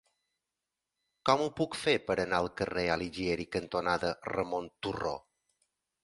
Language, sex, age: Catalan, male, 40-49